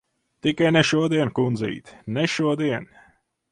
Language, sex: Latvian, male